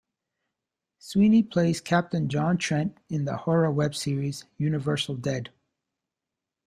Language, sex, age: English, male, 40-49